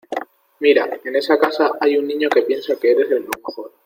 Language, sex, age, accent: Spanish, male, 19-29, España: Norte peninsular (Asturias, Castilla y León, Cantabria, País Vasco, Navarra, Aragón, La Rioja, Guadalajara, Cuenca)